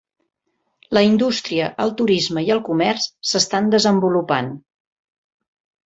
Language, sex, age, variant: Catalan, female, 60-69, Central